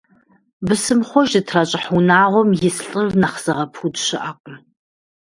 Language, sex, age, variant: Kabardian, female, 40-49, Адыгэбзэ (Къэбэрдей, Кирил, Урысей)